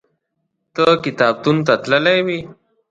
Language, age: Pashto, 19-29